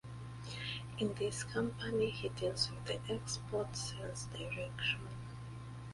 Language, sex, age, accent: English, female, 19-29, United States English